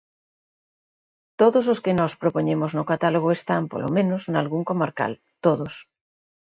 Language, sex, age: Galician, female, 50-59